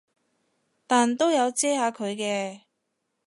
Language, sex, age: Cantonese, female, 30-39